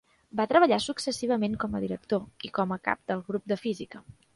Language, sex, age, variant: Catalan, female, 19-29, Central